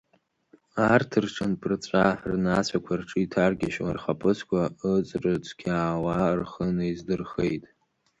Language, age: Abkhazian, under 19